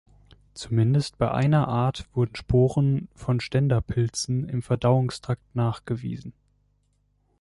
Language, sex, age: German, male, 19-29